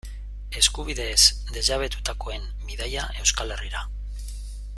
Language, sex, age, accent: Basque, male, 40-49, Mendebalekoa (Araba, Bizkaia, Gipuzkoako mendebaleko herri batzuk)